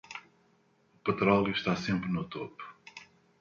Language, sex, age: Portuguese, male, 50-59